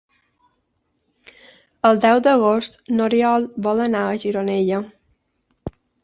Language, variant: Catalan, Balear